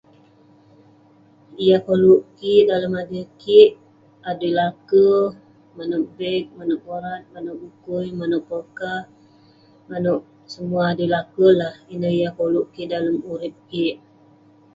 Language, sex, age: Western Penan, female, 19-29